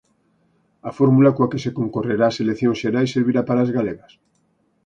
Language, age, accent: Galician, 50-59, Central (gheada)